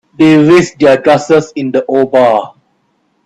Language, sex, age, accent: English, male, 30-39, Malaysian English